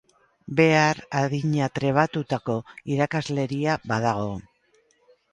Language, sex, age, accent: Basque, female, 60-69, Mendebalekoa (Araba, Bizkaia, Gipuzkoako mendebaleko herri batzuk)